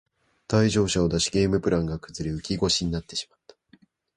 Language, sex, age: Japanese, male, 19-29